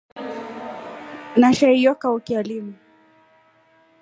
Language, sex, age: Rombo, female, 19-29